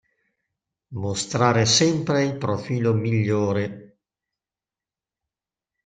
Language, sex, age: Italian, male, 40-49